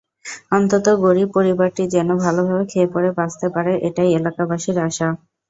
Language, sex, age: Bengali, female, 19-29